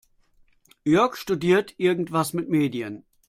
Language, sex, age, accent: German, male, 50-59, Deutschland Deutsch